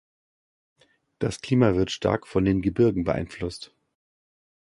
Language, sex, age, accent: German, male, 50-59, Deutschland Deutsch